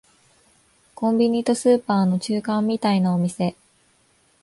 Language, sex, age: Japanese, female, 19-29